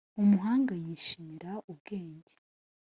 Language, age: Kinyarwanda, 19-29